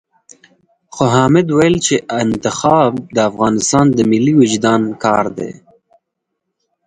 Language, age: Pashto, 19-29